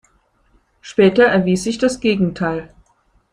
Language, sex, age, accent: German, female, 50-59, Deutschland Deutsch